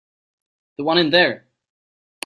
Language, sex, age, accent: English, male, 19-29, United States English